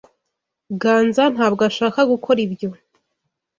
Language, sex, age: Kinyarwanda, female, 19-29